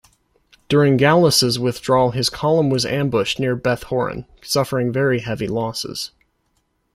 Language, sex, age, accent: English, male, 19-29, United States English